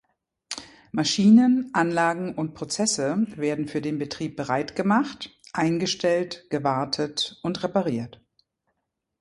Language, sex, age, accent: German, female, 50-59, Deutschland Deutsch